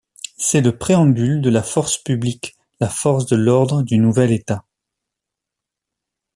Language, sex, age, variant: French, male, 40-49, Français de métropole